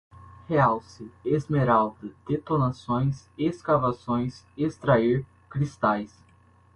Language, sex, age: Portuguese, male, under 19